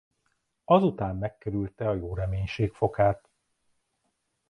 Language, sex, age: Hungarian, male, 30-39